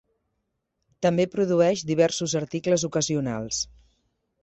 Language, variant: Catalan, Central